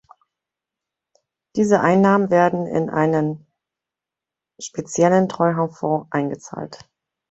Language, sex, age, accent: German, female, 30-39, Deutschland Deutsch